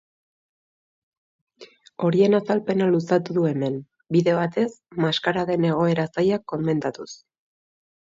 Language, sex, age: Basque, female, 30-39